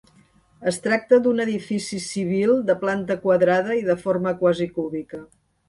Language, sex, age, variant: Catalan, female, 60-69, Central